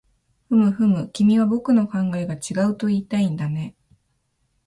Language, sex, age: Japanese, female, 19-29